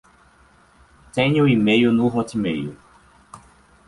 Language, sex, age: Portuguese, male, 19-29